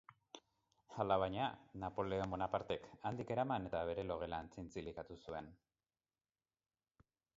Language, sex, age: Basque, male, 50-59